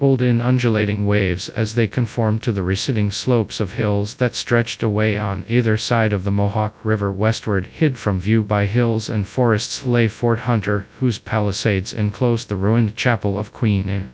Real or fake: fake